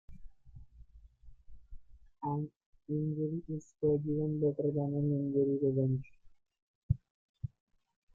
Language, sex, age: English, male, 19-29